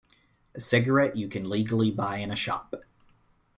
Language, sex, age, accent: English, male, 30-39, United States English